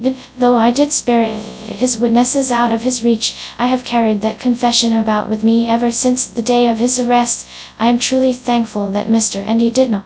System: TTS, FastPitch